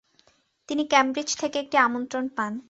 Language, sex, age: Bengali, female, 19-29